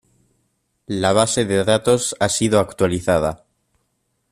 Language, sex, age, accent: Spanish, male, under 19, España: Centro-Sur peninsular (Madrid, Toledo, Castilla-La Mancha)